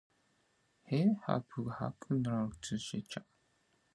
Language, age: Seri, 19-29